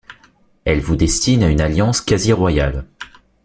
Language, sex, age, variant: French, male, 19-29, Français de métropole